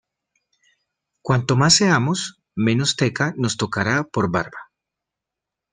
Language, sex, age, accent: Spanish, male, 30-39, Andino-Pacífico: Colombia, Perú, Ecuador, oeste de Bolivia y Venezuela andina